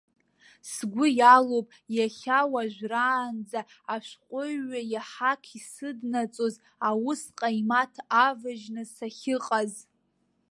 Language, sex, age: Abkhazian, female, under 19